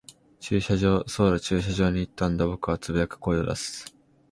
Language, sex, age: Japanese, male, 19-29